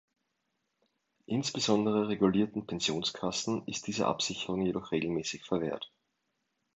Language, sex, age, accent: German, male, 19-29, Österreichisches Deutsch